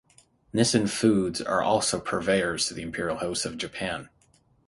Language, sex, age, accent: English, male, 30-39, United States English; Canadian English